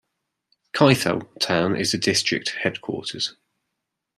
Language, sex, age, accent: English, male, 30-39, England English